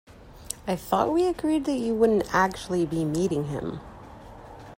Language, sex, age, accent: English, female, 30-39, United States English